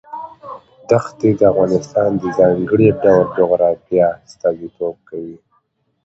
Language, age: Pashto, 19-29